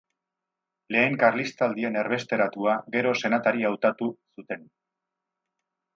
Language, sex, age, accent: Basque, male, 50-59, Erdialdekoa edo Nafarra (Gipuzkoa, Nafarroa)